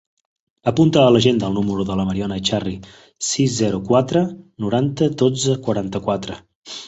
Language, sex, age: Catalan, male, 30-39